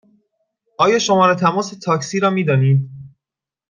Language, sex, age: Persian, male, 19-29